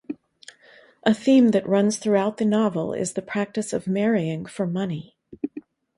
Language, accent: English, United States English